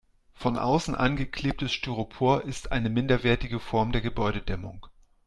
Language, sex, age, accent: German, male, 40-49, Deutschland Deutsch